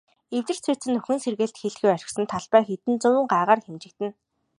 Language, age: Mongolian, 19-29